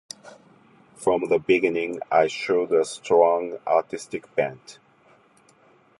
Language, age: English, 50-59